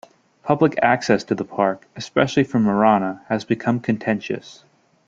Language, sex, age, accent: English, male, 19-29, United States English